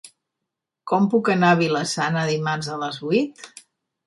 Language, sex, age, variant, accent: Catalan, female, 60-69, Central, Català central